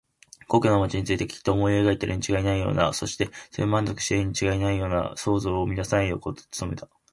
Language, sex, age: Japanese, male, 19-29